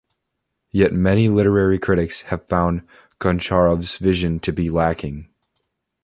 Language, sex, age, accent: English, male, 19-29, United States English